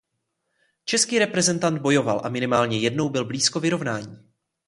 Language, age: Czech, 19-29